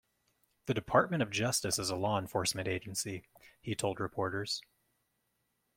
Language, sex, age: English, male, 30-39